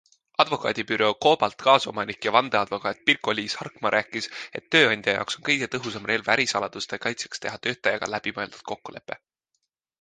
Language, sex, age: Estonian, male, 19-29